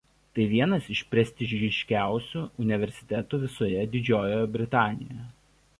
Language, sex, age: Lithuanian, male, 30-39